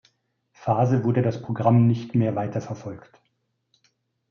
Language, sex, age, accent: German, male, 50-59, Deutschland Deutsch